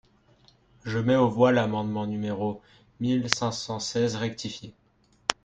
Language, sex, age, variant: French, male, under 19, Français de métropole